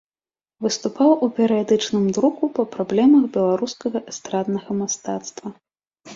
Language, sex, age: Belarusian, female, 19-29